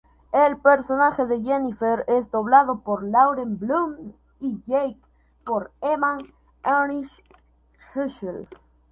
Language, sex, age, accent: Spanish, male, under 19, Andino-Pacífico: Colombia, Perú, Ecuador, oeste de Bolivia y Venezuela andina